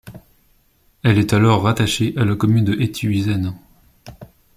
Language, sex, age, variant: French, male, 19-29, Français de métropole